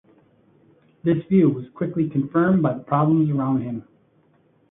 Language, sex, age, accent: English, male, 40-49, United States English